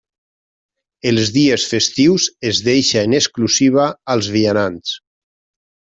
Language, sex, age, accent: Catalan, male, 40-49, valencià